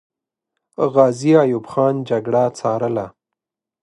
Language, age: Pashto, 30-39